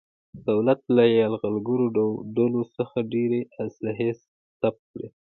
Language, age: Pashto, 19-29